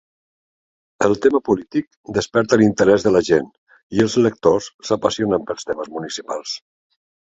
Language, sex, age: Catalan, male, 60-69